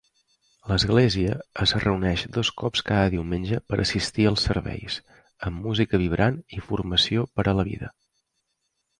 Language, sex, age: Catalan, male, 30-39